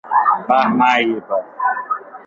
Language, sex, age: Portuguese, male, 30-39